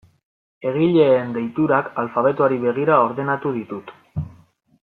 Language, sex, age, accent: Basque, male, 19-29, Mendebalekoa (Araba, Bizkaia, Gipuzkoako mendebaleko herri batzuk)